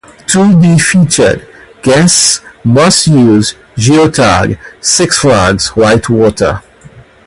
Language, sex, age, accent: English, male, 40-49, West Indies and Bermuda (Bahamas, Bermuda, Jamaica, Trinidad)